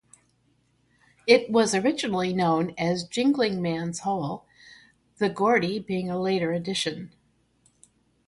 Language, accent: English, United States English